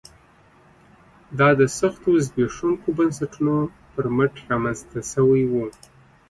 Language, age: Pashto, 30-39